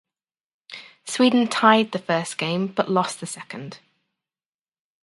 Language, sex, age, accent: English, female, 30-39, England English